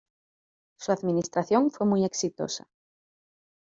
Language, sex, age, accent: Spanish, female, 30-39, España: Norte peninsular (Asturias, Castilla y León, Cantabria, País Vasco, Navarra, Aragón, La Rioja, Guadalajara, Cuenca)